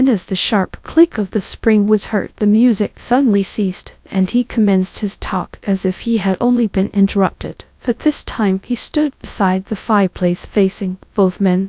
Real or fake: fake